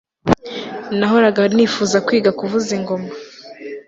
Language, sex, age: Kinyarwanda, female, 19-29